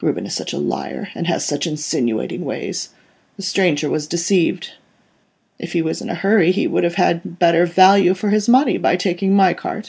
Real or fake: real